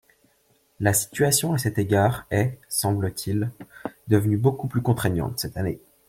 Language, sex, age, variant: French, male, 19-29, Français de métropole